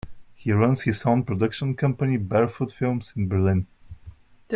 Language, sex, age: English, male, 19-29